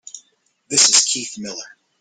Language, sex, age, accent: English, male, 40-49, United States English